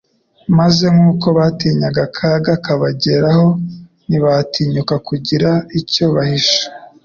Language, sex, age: Kinyarwanda, male, under 19